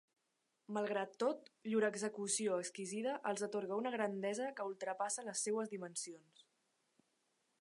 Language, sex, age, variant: Catalan, female, under 19, Central